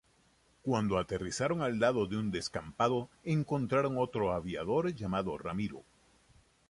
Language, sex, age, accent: Spanish, male, 60-69, Caribe: Cuba, Venezuela, Puerto Rico, República Dominicana, Panamá, Colombia caribeña, México caribeño, Costa del golfo de México